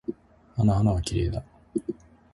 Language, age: Japanese, 30-39